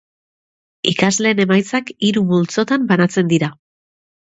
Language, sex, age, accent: Basque, female, 40-49, Mendebalekoa (Araba, Bizkaia, Gipuzkoako mendebaleko herri batzuk)